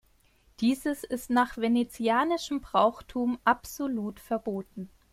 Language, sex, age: German, female, 30-39